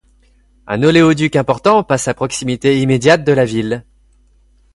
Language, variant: French, Français de métropole